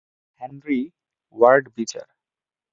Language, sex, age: Bengali, male, under 19